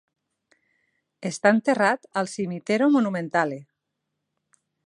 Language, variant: Catalan, Nord-Occidental